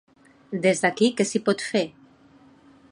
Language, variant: Catalan, Central